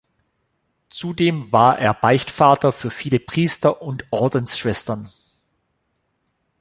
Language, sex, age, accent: German, male, 40-49, Deutschland Deutsch